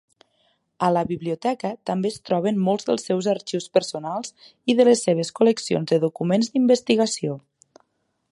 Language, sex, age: Catalan, female, 19-29